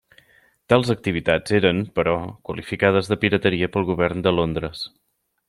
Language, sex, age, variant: Catalan, male, 30-39, Central